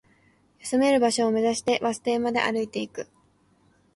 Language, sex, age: Japanese, female, under 19